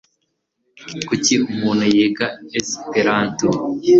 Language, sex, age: Kinyarwanda, male, 19-29